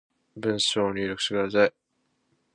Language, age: Japanese, 19-29